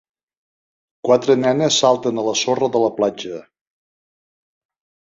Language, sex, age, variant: Catalan, male, 50-59, Nord-Occidental